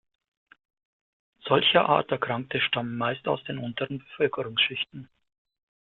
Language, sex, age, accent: German, male, 40-49, Deutschland Deutsch